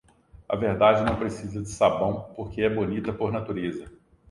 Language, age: Portuguese, 40-49